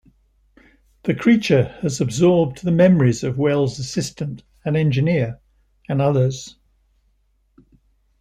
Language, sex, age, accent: English, male, 60-69, England English